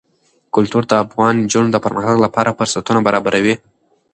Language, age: Pashto, under 19